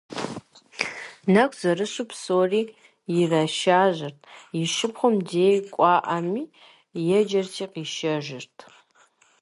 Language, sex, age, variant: Kabardian, female, 30-39, Адыгэбзэ (Къэбэрдей, Кирил, псоми зэдай)